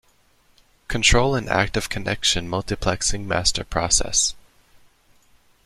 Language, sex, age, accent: English, male, 19-29, United States English